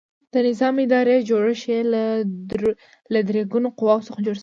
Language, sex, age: Pashto, female, under 19